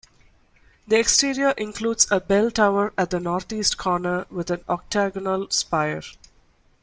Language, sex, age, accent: English, female, 19-29, India and South Asia (India, Pakistan, Sri Lanka)